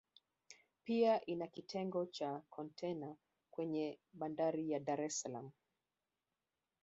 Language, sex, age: Swahili, female, 60-69